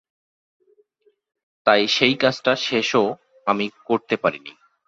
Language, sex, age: Bengali, male, 30-39